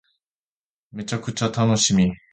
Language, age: Japanese, 30-39